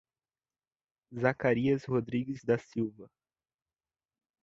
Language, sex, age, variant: Portuguese, male, 19-29, Portuguese (Brasil)